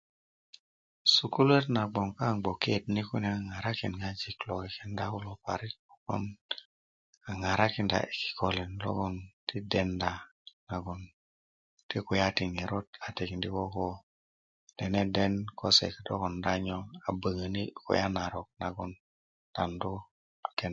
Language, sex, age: Kuku, male, 30-39